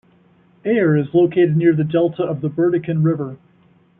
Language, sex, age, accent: English, male, 50-59, United States English